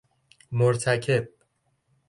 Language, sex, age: Persian, male, 19-29